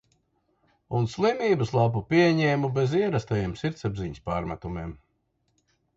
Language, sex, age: Latvian, male, 50-59